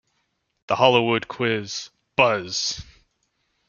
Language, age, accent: English, 19-29, United States English